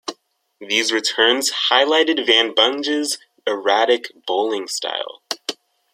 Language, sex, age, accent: English, male, under 19, United States English